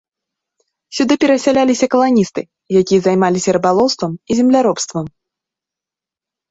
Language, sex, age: Belarusian, female, 19-29